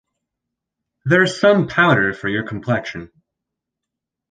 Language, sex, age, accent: English, male, under 19, United States English